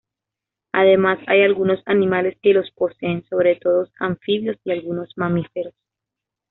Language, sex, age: Spanish, female, 19-29